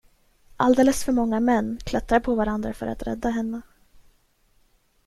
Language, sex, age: Swedish, female, 19-29